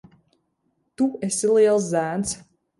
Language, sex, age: Latvian, female, 19-29